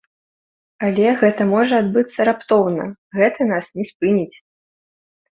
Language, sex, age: Belarusian, female, under 19